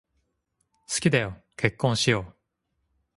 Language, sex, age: Japanese, male, 30-39